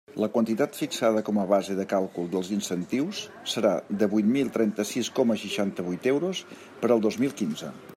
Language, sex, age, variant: Catalan, male, 60-69, Central